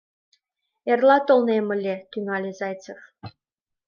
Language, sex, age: Mari, female, 19-29